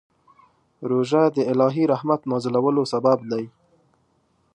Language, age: Pashto, 19-29